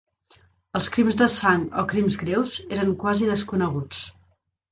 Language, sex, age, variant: Catalan, female, 40-49, Central